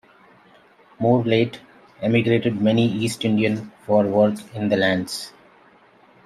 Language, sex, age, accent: English, male, 40-49, United States English